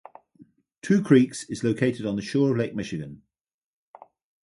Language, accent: English, England English